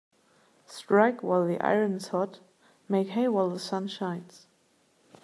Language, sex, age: English, female, 30-39